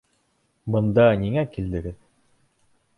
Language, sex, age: Bashkir, male, 19-29